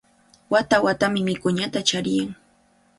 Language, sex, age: Cajatambo North Lima Quechua, female, 19-29